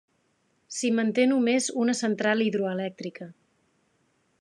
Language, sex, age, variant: Catalan, female, 40-49, Central